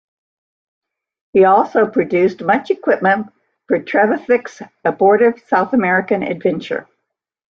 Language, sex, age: English, female, 60-69